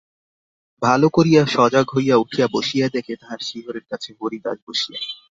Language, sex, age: Bengali, male, 19-29